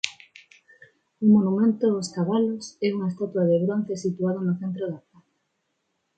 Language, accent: Galician, Neofalante